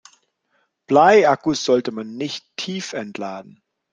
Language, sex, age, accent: German, male, 30-39, Deutschland Deutsch